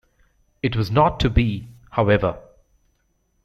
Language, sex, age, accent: English, male, 40-49, United States English